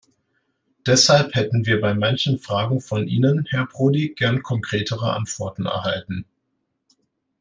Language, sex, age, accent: German, male, 19-29, Deutschland Deutsch